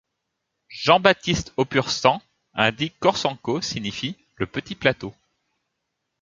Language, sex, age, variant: French, male, 19-29, Français de métropole